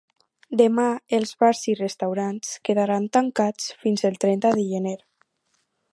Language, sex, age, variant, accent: Catalan, female, under 19, Alacantí, valencià